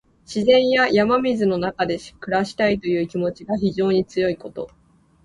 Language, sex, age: Japanese, female, 19-29